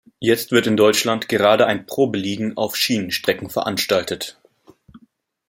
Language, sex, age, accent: German, male, 30-39, Deutschland Deutsch